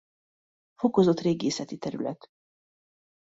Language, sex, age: Hungarian, female, 19-29